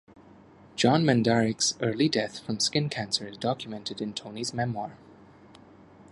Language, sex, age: English, male, 30-39